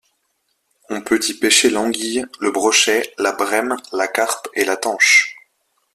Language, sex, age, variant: French, male, 19-29, Français de métropole